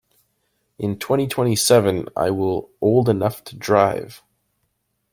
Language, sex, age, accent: English, male, 30-39, Canadian English